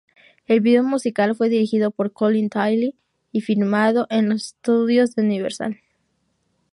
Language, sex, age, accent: Spanish, female, 19-29, México